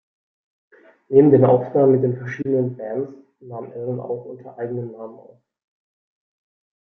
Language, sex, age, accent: German, male, 19-29, Deutschland Deutsch